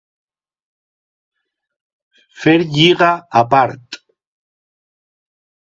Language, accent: Catalan, valencià